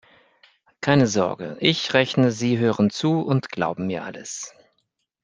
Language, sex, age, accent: German, male, 50-59, Deutschland Deutsch